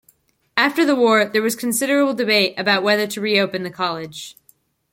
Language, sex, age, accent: English, female, under 19, United States English